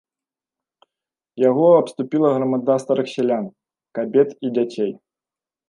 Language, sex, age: Belarusian, male, 19-29